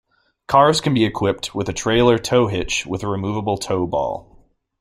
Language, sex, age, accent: English, male, 19-29, United States English